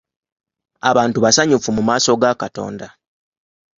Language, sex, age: Ganda, male, 19-29